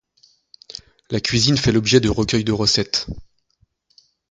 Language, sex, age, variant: French, male, 40-49, Français de métropole